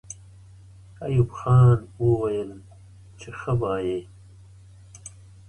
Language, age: Pashto, 60-69